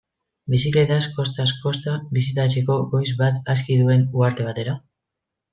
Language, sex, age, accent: Basque, female, 19-29, Mendebalekoa (Araba, Bizkaia, Gipuzkoako mendebaleko herri batzuk)